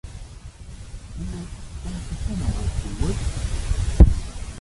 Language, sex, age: Western Frisian, male, 50-59